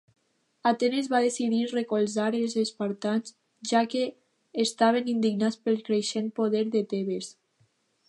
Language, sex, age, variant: Catalan, female, under 19, Alacantí